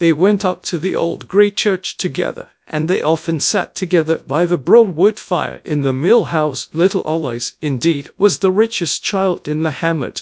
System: TTS, GradTTS